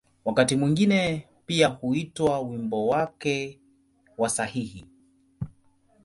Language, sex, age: Swahili, male, 19-29